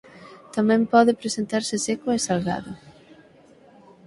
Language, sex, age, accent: Galician, female, 19-29, Atlántico (seseo e gheada); Normativo (estándar)